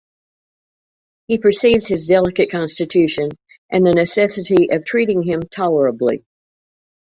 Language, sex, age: English, female, 70-79